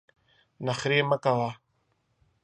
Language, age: Pashto, 19-29